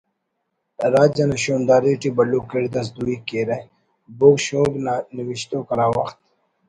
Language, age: Brahui, 30-39